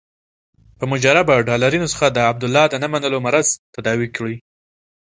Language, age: Pashto, 19-29